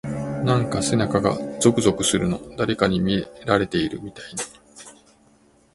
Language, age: Japanese, 50-59